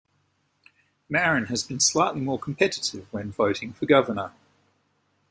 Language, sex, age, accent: English, male, 50-59, Australian English